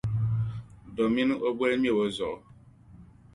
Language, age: Dagbani, 30-39